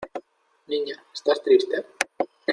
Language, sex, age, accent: Spanish, male, 19-29, España: Norte peninsular (Asturias, Castilla y León, Cantabria, País Vasco, Navarra, Aragón, La Rioja, Guadalajara, Cuenca)